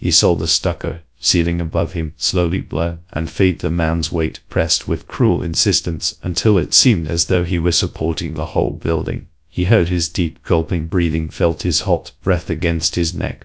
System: TTS, GradTTS